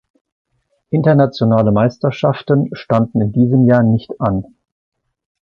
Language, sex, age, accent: German, male, 50-59, Deutschland Deutsch